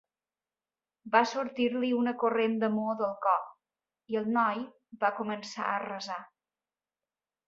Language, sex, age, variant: Catalan, female, 40-49, Balear